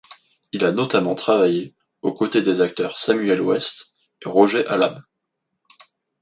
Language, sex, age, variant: French, male, 19-29, Français de métropole